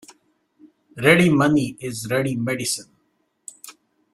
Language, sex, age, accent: English, male, 30-39, India and South Asia (India, Pakistan, Sri Lanka)